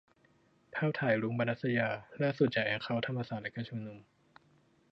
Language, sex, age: Thai, male, under 19